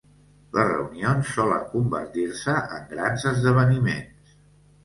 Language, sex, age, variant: Catalan, male, 60-69, Central